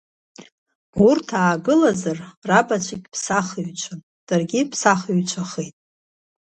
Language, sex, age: Abkhazian, female, 40-49